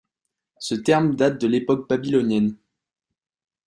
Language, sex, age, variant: French, male, 19-29, Français de métropole